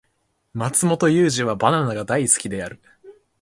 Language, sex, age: Japanese, male, under 19